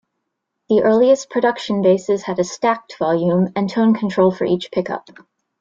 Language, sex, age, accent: English, female, 30-39, United States English